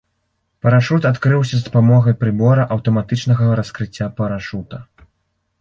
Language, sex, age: Belarusian, male, under 19